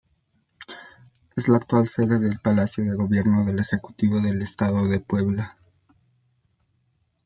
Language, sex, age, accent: Spanish, male, 19-29, Andino-Pacífico: Colombia, Perú, Ecuador, oeste de Bolivia y Venezuela andina